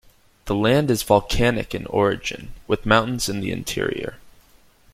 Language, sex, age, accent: English, male, 19-29, United States English